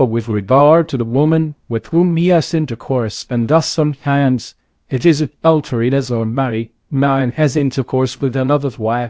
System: TTS, VITS